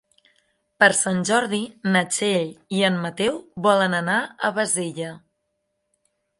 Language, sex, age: Catalan, female, 30-39